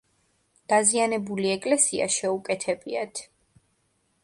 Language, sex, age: Georgian, female, 19-29